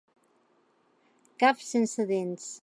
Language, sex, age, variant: Catalan, female, 40-49, Central